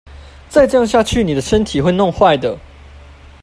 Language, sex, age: Chinese, male, 19-29